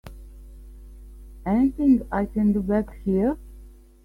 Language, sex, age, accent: English, female, 50-59, Australian English